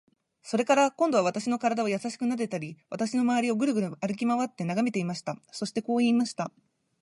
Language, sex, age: Japanese, female, 19-29